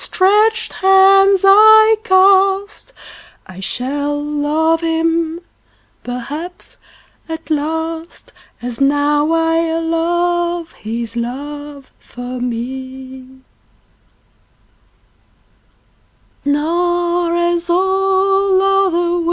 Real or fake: real